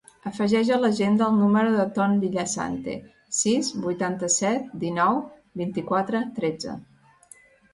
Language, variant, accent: Catalan, Central, central